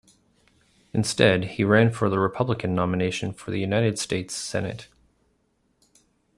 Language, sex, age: English, male, 40-49